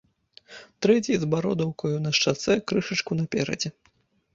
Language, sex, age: Belarusian, male, 30-39